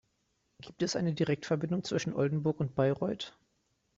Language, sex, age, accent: German, male, 19-29, Deutschland Deutsch